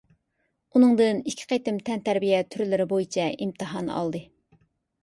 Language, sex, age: Uyghur, female, 30-39